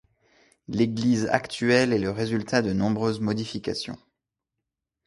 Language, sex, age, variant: French, male, 19-29, Français de métropole